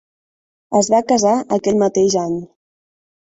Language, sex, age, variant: Catalan, female, 19-29, Central